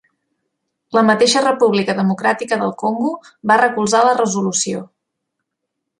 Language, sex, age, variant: Catalan, female, 40-49, Central